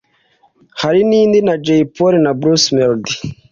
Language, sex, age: Kinyarwanda, male, 19-29